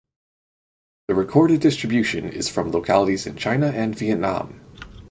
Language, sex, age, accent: English, male, 19-29, United States English